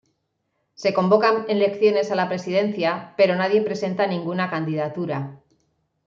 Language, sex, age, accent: Spanish, female, 40-49, España: Norte peninsular (Asturias, Castilla y León, Cantabria, País Vasco, Navarra, Aragón, La Rioja, Guadalajara, Cuenca)